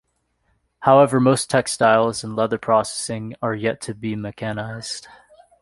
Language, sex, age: English, male, 19-29